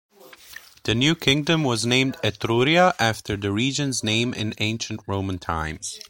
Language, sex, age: English, male, 19-29